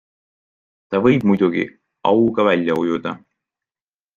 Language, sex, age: Estonian, male, 19-29